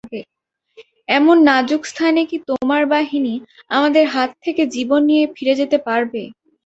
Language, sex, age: Bengali, female, under 19